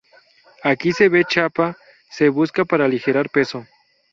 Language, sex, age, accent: Spanish, male, 19-29, México